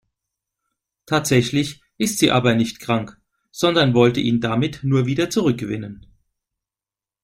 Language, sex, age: German, male, 40-49